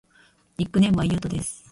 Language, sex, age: Japanese, female, 50-59